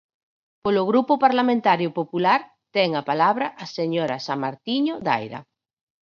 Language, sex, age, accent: Galician, female, 40-49, Normativo (estándar)